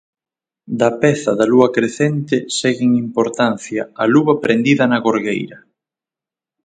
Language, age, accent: Galician, 30-39, Oriental (común en zona oriental); Normativo (estándar)